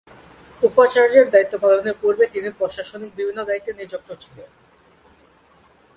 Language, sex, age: Bengali, male, 19-29